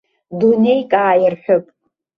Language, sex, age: Abkhazian, female, 40-49